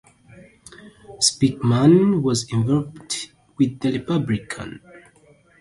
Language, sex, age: English, female, 19-29